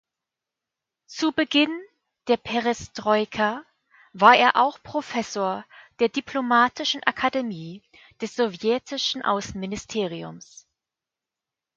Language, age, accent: German, 19-29, Deutschland Deutsch